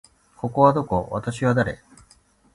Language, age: Japanese, 40-49